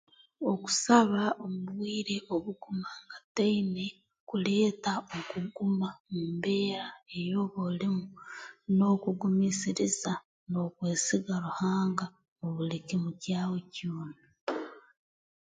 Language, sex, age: Tooro, female, 19-29